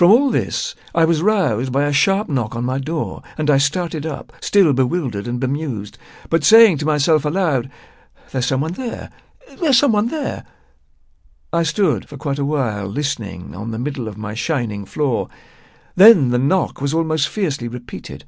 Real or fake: real